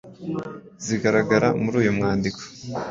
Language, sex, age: Kinyarwanda, male, 19-29